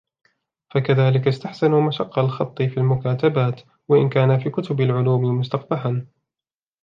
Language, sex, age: Arabic, male, 19-29